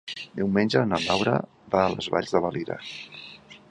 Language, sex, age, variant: Catalan, male, 50-59, Central